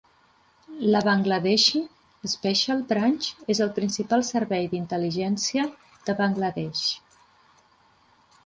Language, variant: Catalan, Central